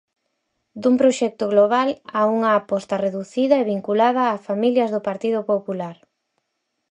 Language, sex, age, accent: Galician, female, 30-39, Normativo (estándar)